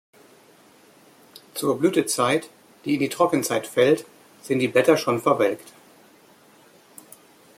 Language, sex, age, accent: German, male, 50-59, Deutschland Deutsch